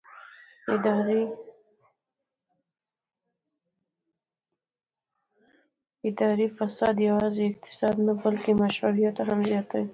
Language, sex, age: Pashto, female, 19-29